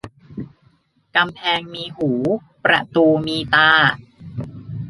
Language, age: Thai, 19-29